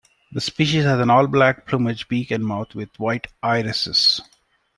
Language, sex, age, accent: English, male, 30-39, India and South Asia (India, Pakistan, Sri Lanka)